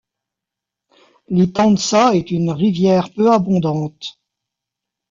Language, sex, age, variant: French, male, 40-49, Français de métropole